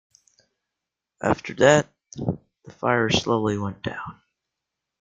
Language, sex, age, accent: English, male, under 19, United States English